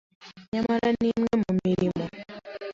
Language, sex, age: Kinyarwanda, female, 19-29